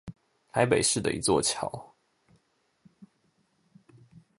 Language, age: Chinese, 19-29